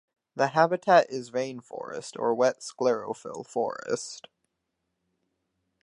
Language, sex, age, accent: English, male, under 19, United States English